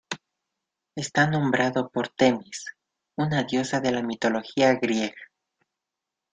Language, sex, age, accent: Spanish, male, 19-29, Andino-Pacífico: Colombia, Perú, Ecuador, oeste de Bolivia y Venezuela andina